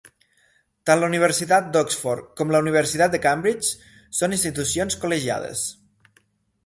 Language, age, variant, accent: Catalan, 30-39, Tortosí, valencià